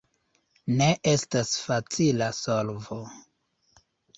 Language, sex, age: Esperanto, male, 40-49